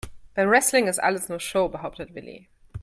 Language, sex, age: German, female, 30-39